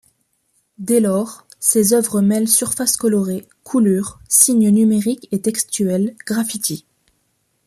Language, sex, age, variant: French, female, 19-29, Français de métropole